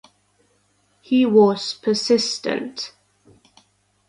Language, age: English, 19-29